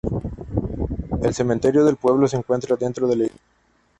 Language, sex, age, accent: Spanish, male, 19-29, México